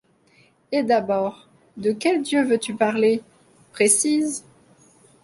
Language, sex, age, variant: French, female, 30-39, Français de métropole